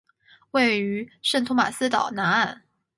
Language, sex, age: Chinese, female, 19-29